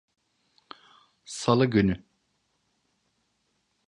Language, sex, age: Turkish, male, 50-59